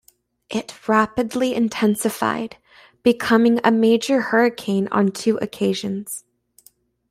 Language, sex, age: English, female, 19-29